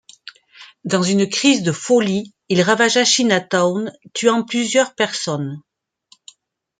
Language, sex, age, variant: French, female, 40-49, Français de métropole